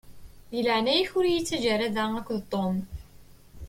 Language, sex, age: Kabyle, female, 19-29